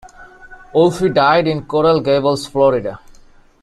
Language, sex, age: English, male, 19-29